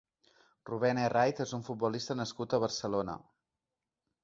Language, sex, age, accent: Catalan, male, 40-49, balear; central